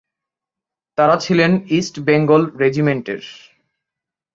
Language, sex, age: Bengali, male, 19-29